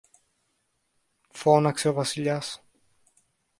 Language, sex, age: Greek, male, under 19